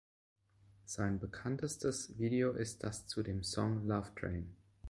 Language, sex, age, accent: German, male, 40-49, Deutschland Deutsch